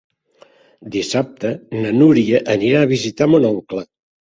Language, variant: Catalan, Central